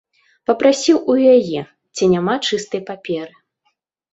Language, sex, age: Belarusian, female, 19-29